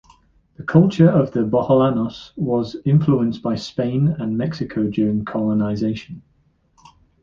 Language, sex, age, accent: English, male, 19-29, England English